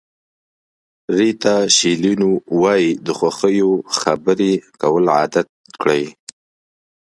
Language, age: Pashto, 30-39